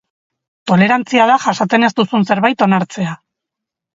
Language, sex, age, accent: Basque, female, 40-49, Erdialdekoa edo Nafarra (Gipuzkoa, Nafarroa)